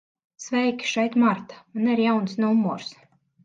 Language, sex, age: Latvian, female, 30-39